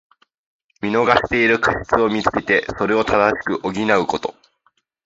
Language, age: Japanese, 19-29